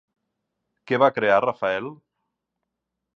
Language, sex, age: Catalan, male, 40-49